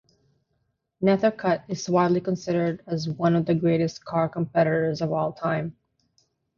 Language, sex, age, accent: English, female, 30-39, Canadian English; Filipino